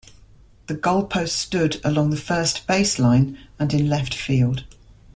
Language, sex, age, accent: English, female, 50-59, England English